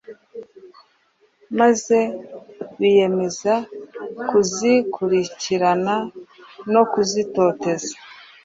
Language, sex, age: Kinyarwanda, female, 30-39